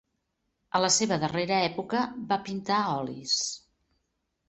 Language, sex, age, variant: Catalan, female, 60-69, Central